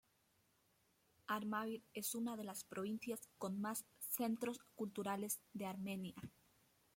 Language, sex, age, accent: Spanish, female, 19-29, Andino-Pacífico: Colombia, Perú, Ecuador, oeste de Bolivia y Venezuela andina